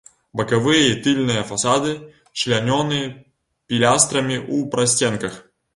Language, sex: Belarusian, male